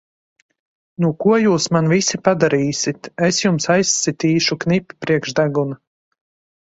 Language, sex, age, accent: Latvian, female, 30-39, nav